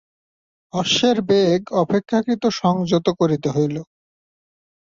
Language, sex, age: Bengali, male, 19-29